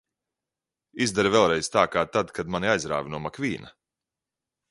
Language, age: Latvian, 30-39